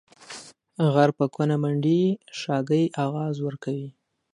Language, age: Pashto, 19-29